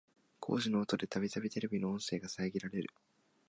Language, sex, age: Japanese, male, 19-29